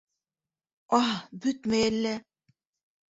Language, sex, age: Bashkir, female, 60-69